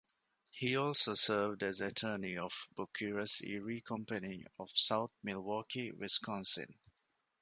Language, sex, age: English, male, 30-39